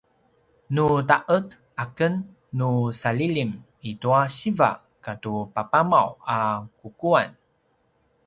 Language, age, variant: Paiwan, 30-39, pinayuanan a kinaikacedasan (東排灣語)